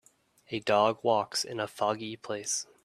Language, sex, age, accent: English, male, 19-29, United States English